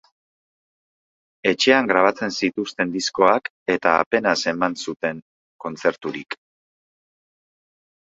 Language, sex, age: Basque, male, 19-29